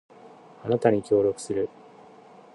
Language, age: Japanese, 30-39